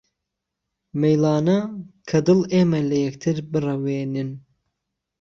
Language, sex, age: Central Kurdish, male, 19-29